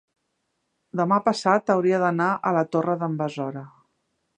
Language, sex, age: Catalan, female, 50-59